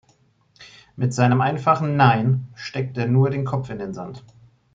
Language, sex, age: German, male, 30-39